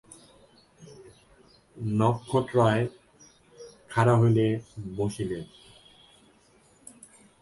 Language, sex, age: Bengali, male, 19-29